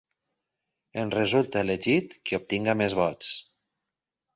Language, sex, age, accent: Catalan, male, 40-49, valencià